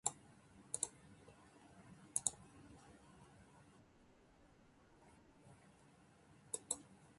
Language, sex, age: Japanese, female, 40-49